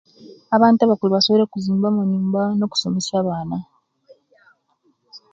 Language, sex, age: Kenyi, female, 19-29